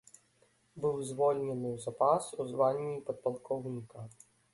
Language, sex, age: Belarusian, male, 19-29